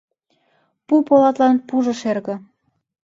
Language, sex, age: Mari, female, under 19